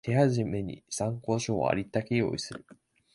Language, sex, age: Japanese, male, 19-29